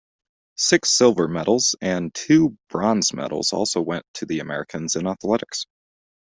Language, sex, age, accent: English, male, 19-29, United States English